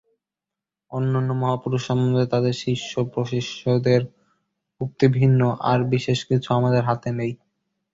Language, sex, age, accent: Bengali, male, under 19, শুদ্ধ